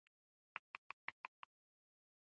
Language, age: Pashto, 19-29